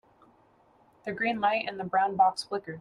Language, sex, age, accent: English, female, 30-39, United States English